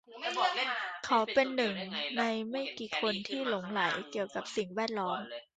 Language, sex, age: Thai, female, 19-29